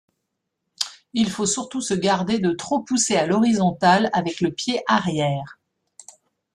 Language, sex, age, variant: French, female, 50-59, Français de métropole